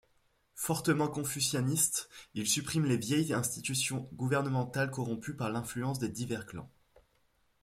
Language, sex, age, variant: French, male, 19-29, Français de métropole